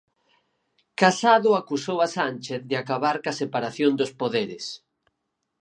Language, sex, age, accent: Galician, male, 50-59, Oriental (común en zona oriental)